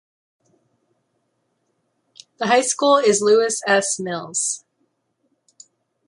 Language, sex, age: English, female, 30-39